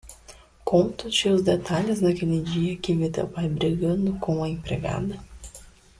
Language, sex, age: Portuguese, female, 19-29